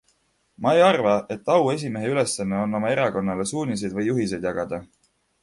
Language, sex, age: Estonian, male, 19-29